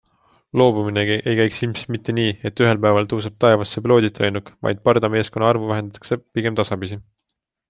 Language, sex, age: Estonian, male, 19-29